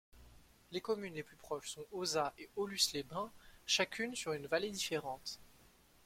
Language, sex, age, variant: French, male, 19-29, Français de métropole